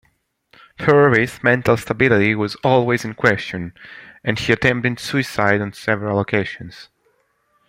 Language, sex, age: English, male, 19-29